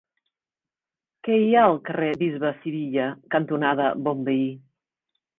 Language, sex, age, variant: Catalan, female, 50-59, Central